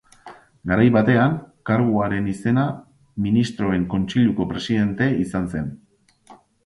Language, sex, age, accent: Basque, male, 40-49, Erdialdekoa edo Nafarra (Gipuzkoa, Nafarroa)